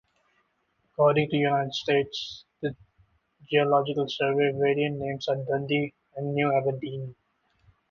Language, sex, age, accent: English, male, 19-29, India and South Asia (India, Pakistan, Sri Lanka)